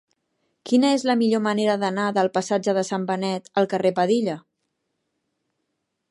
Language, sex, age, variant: Catalan, female, 40-49, Central